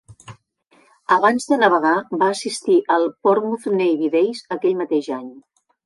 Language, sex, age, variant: Catalan, female, 50-59, Central